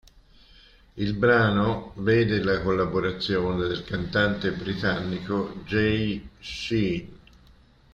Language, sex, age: Italian, male, 60-69